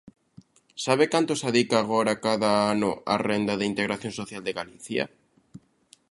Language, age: Galician, 19-29